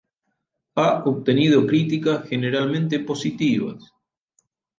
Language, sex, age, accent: Spanish, male, 50-59, Rioplatense: Argentina, Uruguay, este de Bolivia, Paraguay